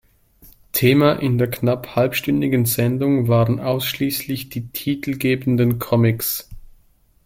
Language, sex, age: German, male, 30-39